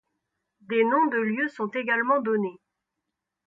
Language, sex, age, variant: French, female, 19-29, Français de métropole